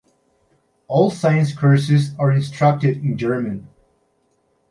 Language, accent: English, United States English